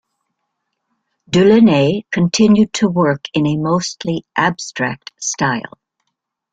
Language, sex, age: English, female, 60-69